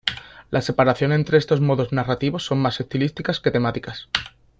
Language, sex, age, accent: Spanish, male, 19-29, España: Sur peninsular (Andalucia, Extremadura, Murcia)